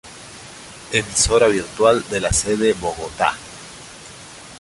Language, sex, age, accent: Spanish, male, 40-49, Rioplatense: Argentina, Uruguay, este de Bolivia, Paraguay